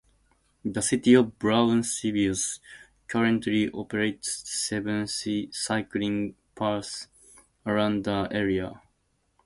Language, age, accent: English, 19-29, United States English